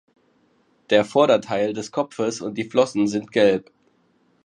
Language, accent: German, Deutschland Deutsch